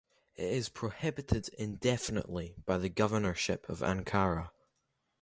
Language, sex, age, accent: English, male, under 19, Scottish English